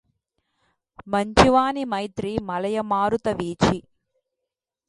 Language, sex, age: Telugu, female, 19-29